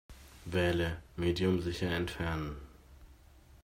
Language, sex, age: German, male, 30-39